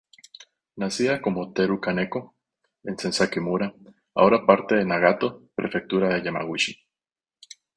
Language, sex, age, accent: Spanish, male, 30-39, América central